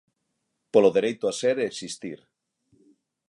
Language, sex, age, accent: Galician, male, 40-49, Normativo (estándar)